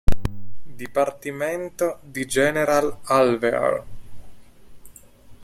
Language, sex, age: Italian, male, 30-39